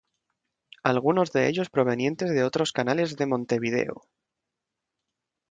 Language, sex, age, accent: Spanish, male, 19-29, España: Centro-Sur peninsular (Madrid, Toledo, Castilla-La Mancha)